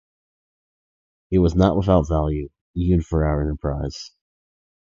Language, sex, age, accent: English, male, under 19, United States English